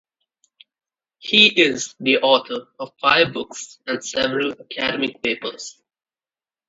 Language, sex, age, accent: English, male, under 19, India and South Asia (India, Pakistan, Sri Lanka)